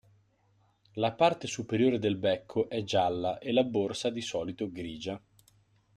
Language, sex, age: Italian, male, 19-29